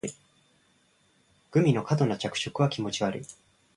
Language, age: Japanese, 19-29